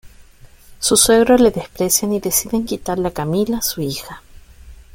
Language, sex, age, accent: Spanish, female, 19-29, Chileno: Chile, Cuyo